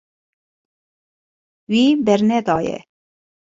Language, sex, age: Kurdish, female, 30-39